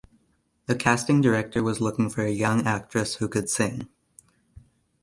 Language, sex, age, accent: English, male, 19-29, United States English